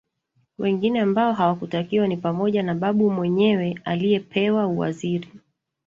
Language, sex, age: Swahili, female, 30-39